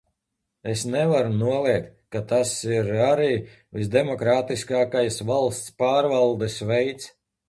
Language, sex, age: Latvian, male, 40-49